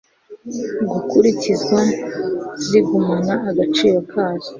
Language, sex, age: Kinyarwanda, female, 19-29